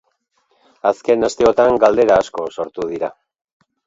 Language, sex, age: Basque, male, 60-69